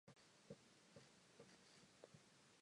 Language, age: English, 19-29